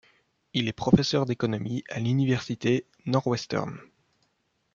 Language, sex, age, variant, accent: French, male, 19-29, Français d'Europe, Français de Belgique